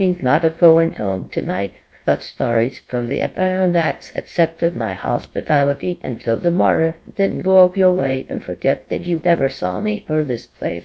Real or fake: fake